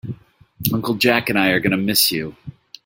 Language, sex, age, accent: English, male, 30-39, United States English